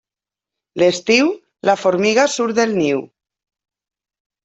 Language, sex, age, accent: Catalan, female, 50-59, valencià